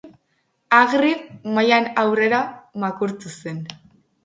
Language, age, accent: Basque, under 19, Mendebalekoa (Araba, Bizkaia, Gipuzkoako mendebaleko herri batzuk)